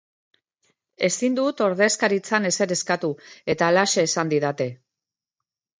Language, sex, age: Basque, female, 50-59